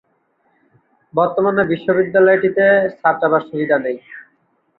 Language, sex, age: Bengali, male, 19-29